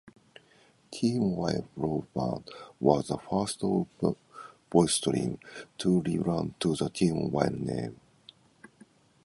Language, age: English, 50-59